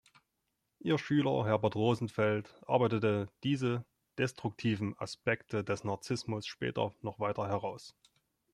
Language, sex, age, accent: German, male, 30-39, Deutschland Deutsch